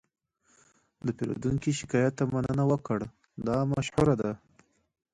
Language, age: Pashto, 19-29